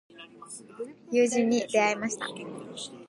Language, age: Japanese, 19-29